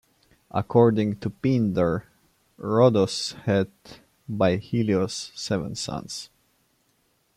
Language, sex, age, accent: English, male, 19-29, England English